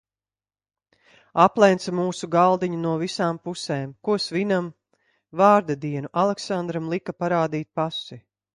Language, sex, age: Latvian, female, 50-59